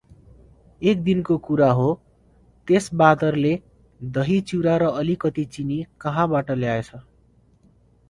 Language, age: Nepali, 19-29